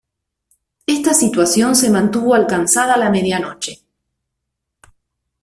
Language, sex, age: Spanish, female, 40-49